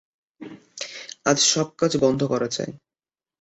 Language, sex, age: Bengali, male, 19-29